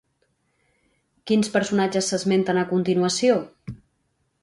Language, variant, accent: Catalan, Central, central